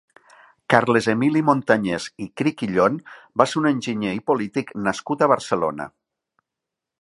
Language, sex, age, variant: Catalan, male, 40-49, Nord-Occidental